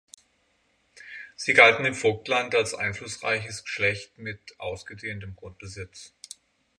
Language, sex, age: German, male, 50-59